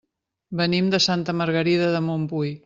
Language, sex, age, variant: Catalan, female, 50-59, Central